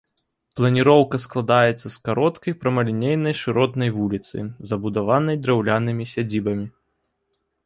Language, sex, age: Belarusian, male, 19-29